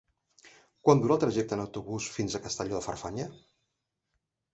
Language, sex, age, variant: Catalan, male, 50-59, Central